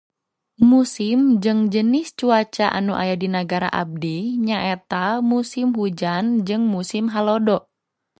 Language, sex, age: Sundanese, female, 19-29